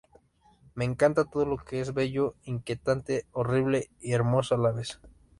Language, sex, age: Spanish, male, 19-29